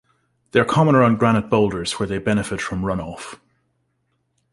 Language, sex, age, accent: English, male, 40-49, Irish English